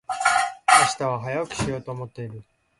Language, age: Japanese, 40-49